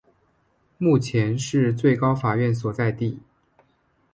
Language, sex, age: Chinese, male, 19-29